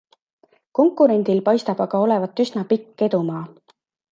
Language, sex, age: Estonian, female, 30-39